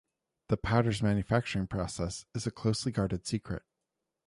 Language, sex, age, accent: English, male, 30-39, United States English